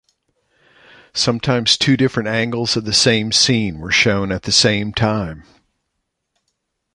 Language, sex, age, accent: English, male, 60-69, United States English